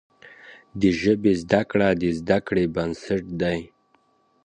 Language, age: Pashto, 19-29